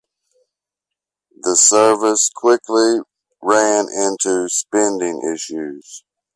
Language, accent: English, United States English